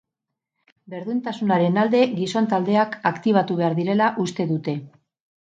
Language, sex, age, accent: Basque, female, 50-59, Mendebalekoa (Araba, Bizkaia, Gipuzkoako mendebaleko herri batzuk)